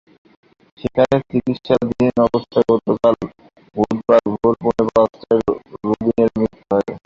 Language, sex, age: Bengali, male, 19-29